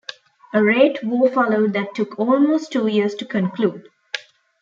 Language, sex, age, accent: English, female, 19-29, India and South Asia (India, Pakistan, Sri Lanka)